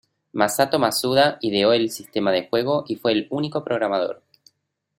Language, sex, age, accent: Spanish, male, 30-39, Rioplatense: Argentina, Uruguay, este de Bolivia, Paraguay